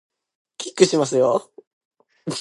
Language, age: Japanese, under 19